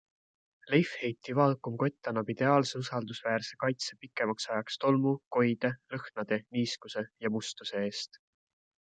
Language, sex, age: Estonian, male, 19-29